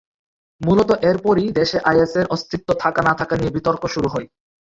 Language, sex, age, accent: Bengali, male, 19-29, Bangladeshi; শুদ্ধ বাংলা